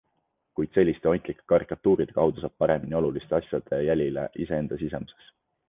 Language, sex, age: Estonian, male, 19-29